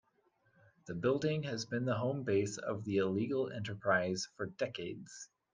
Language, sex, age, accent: English, male, 30-39, United States English